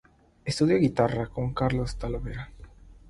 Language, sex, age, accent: Spanish, male, under 19, Andino-Pacífico: Colombia, Perú, Ecuador, oeste de Bolivia y Venezuela andina; Rioplatense: Argentina, Uruguay, este de Bolivia, Paraguay